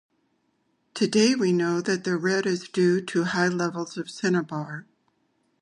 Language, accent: English, United States English